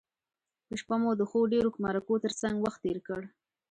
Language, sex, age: Pashto, female, 19-29